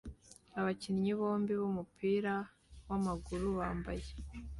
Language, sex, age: Kinyarwanda, female, 19-29